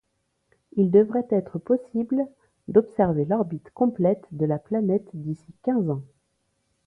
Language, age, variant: French, 30-39, Français de métropole